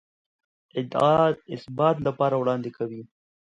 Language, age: Pashto, 30-39